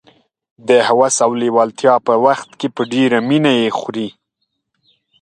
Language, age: Pashto, 19-29